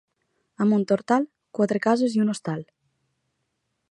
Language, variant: Catalan, Nord-Occidental